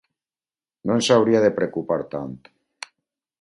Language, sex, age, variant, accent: Catalan, male, 50-59, Valencià meridional, valencià